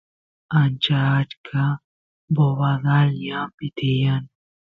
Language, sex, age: Santiago del Estero Quichua, female, 19-29